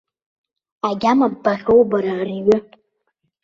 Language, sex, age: Abkhazian, female, under 19